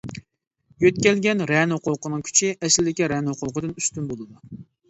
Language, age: Uyghur, 30-39